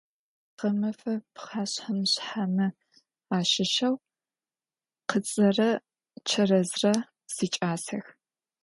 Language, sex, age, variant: Adyghe, female, 19-29, Адыгабзэ (Кирил, пстэумэ зэдыряе)